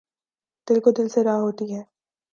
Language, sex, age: Urdu, female, 19-29